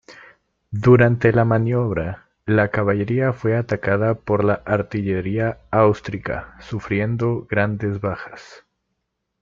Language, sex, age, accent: Spanish, male, 19-29, América central